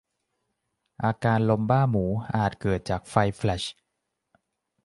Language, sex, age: Thai, male, 19-29